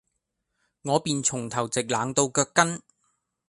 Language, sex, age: Cantonese, male, 19-29